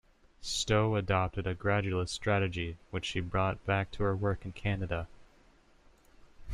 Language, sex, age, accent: English, male, under 19, United States English